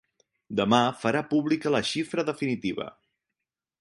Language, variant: Catalan, Central